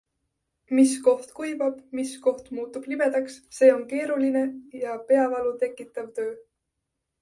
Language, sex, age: Estonian, female, 19-29